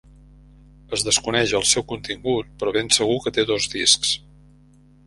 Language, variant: Catalan, Central